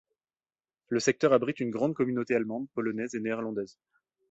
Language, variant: French, Français de métropole